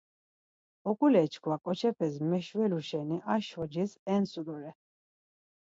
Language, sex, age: Laz, female, 40-49